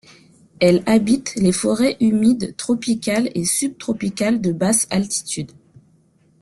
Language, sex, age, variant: French, female, 30-39, Français de métropole